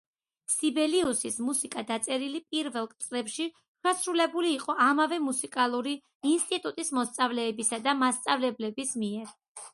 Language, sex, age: Georgian, female, 30-39